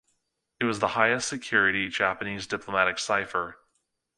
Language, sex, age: English, male, 30-39